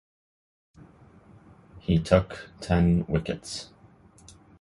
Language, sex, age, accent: English, male, under 19, United States English